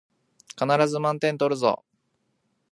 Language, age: Japanese, 19-29